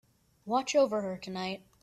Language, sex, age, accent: English, male, under 19, United States English